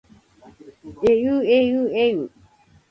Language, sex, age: Japanese, female, 50-59